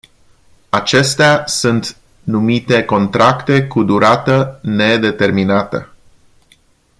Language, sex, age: Romanian, male, 30-39